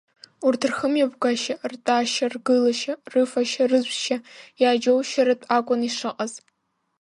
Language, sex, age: Abkhazian, female, under 19